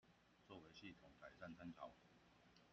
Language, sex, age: Chinese, male, 40-49